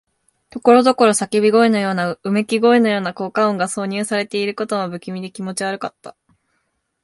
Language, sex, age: Japanese, female, under 19